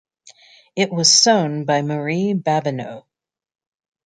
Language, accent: English, United States English